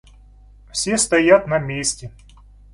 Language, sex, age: Russian, male, 40-49